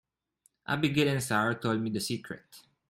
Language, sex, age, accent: English, male, 19-29, Filipino